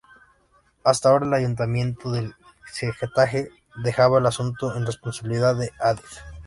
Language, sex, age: Spanish, male, 19-29